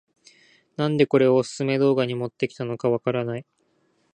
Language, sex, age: Japanese, male, 19-29